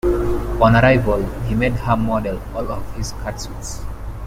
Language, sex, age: English, male, 19-29